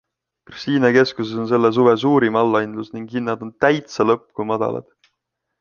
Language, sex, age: Estonian, male, 19-29